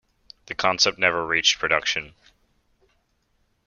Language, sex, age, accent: English, male, under 19, United States English